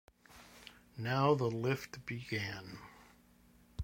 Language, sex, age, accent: English, male, 60-69, United States English